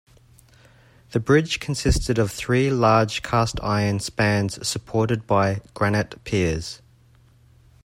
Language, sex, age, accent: English, male, 30-39, Australian English